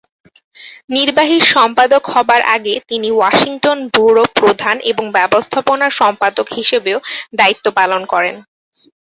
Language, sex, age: Bengali, female, 19-29